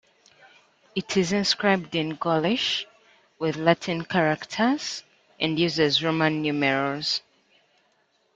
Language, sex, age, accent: English, female, 19-29, England English